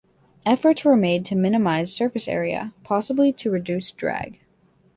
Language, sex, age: English, female, 19-29